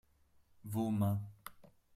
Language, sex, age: French, male, 40-49